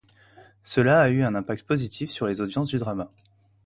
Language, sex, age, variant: French, male, 19-29, Français de métropole